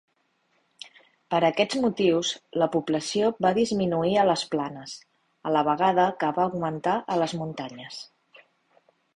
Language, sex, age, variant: Catalan, female, 40-49, Septentrional